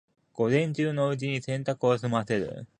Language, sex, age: Japanese, male, 19-29